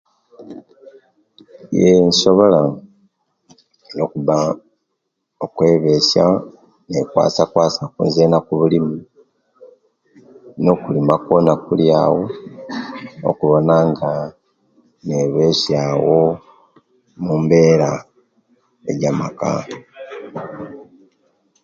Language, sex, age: Kenyi, male, 40-49